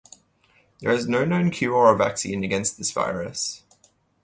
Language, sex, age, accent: English, male, 19-29, Australian English